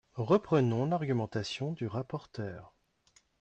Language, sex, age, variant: French, male, 40-49, Français de métropole